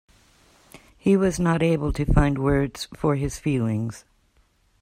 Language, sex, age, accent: English, female, 30-39, United States English